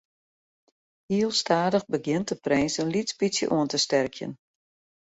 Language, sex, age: Western Frisian, female, 60-69